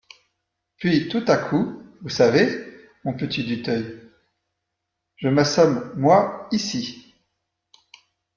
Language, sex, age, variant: French, male, 40-49, Français de métropole